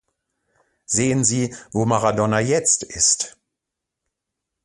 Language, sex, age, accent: German, male, 40-49, Deutschland Deutsch